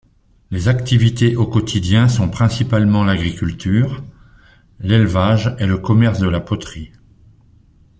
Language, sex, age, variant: French, male, 60-69, Français de métropole